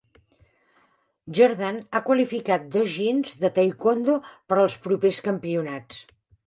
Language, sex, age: Catalan, female, 60-69